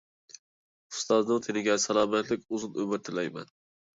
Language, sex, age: Uyghur, male, 19-29